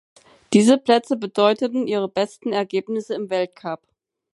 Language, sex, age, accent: German, female, 19-29, Deutschland Deutsch